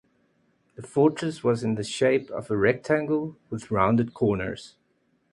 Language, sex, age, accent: English, male, 30-39, Southern African (South Africa, Zimbabwe, Namibia)